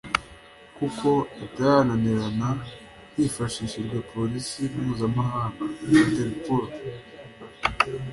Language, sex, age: Kinyarwanda, male, under 19